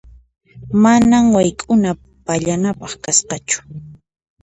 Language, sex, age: Puno Quechua, female, 30-39